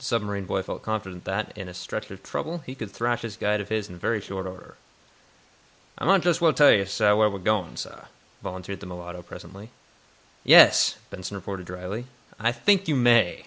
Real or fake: real